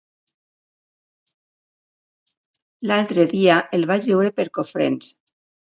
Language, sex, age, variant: Catalan, female, 50-59, Valencià meridional